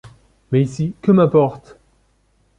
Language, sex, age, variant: French, male, 40-49, Français de métropole